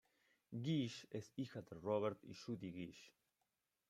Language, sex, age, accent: Spanish, male, 30-39, Rioplatense: Argentina, Uruguay, este de Bolivia, Paraguay